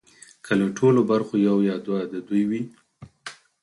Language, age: Pashto, 30-39